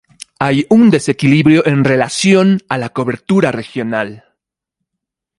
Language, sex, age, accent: Spanish, male, 30-39, Andino-Pacífico: Colombia, Perú, Ecuador, oeste de Bolivia y Venezuela andina